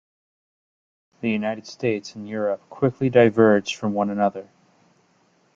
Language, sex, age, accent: English, male, 19-29, United States English